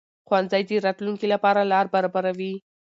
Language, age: Pashto, 19-29